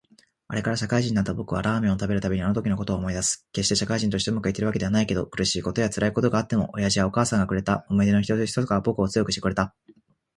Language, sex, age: Japanese, male, 19-29